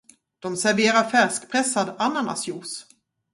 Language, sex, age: Swedish, female, 40-49